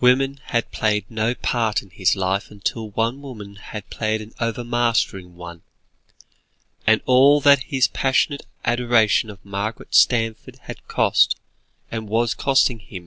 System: none